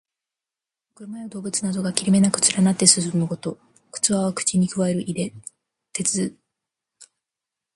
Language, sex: Japanese, female